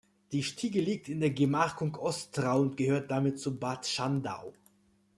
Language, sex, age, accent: German, male, 19-29, Deutschland Deutsch